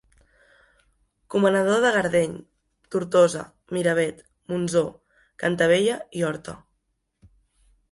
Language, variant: Catalan, Central